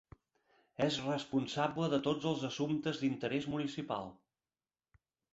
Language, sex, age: Catalan, male, 50-59